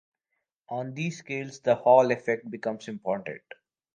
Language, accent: English, India and South Asia (India, Pakistan, Sri Lanka)